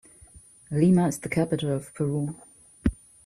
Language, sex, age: English, female, 50-59